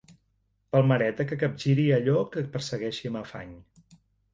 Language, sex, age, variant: Catalan, male, 50-59, Septentrional